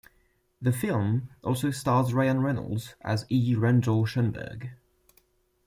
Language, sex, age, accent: English, male, 19-29, England English